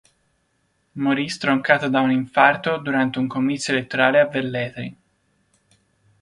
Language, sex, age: Italian, male, 19-29